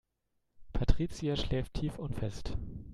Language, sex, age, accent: German, male, 19-29, Deutschland Deutsch